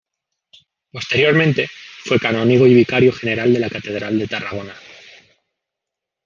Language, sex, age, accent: Spanish, male, 19-29, España: Centro-Sur peninsular (Madrid, Toledo, Castilla-La Mancha)